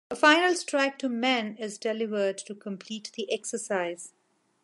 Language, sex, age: English, female, 40-49